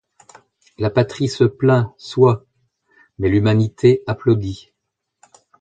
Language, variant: French, Français de métropole